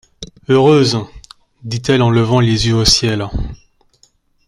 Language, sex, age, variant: French, male, 30-39, Français de métropole